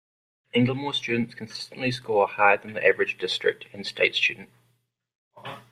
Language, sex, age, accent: English, male, 19-29, New Zealand English